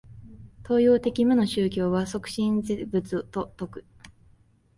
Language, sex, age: Japanese, female, under 19